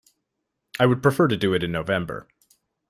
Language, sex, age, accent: English, male, 19-29, Canadian English